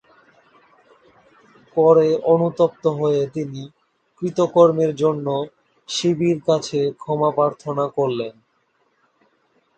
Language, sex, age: Bengali, male, 19-29